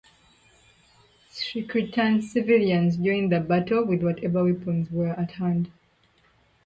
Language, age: English, 19-29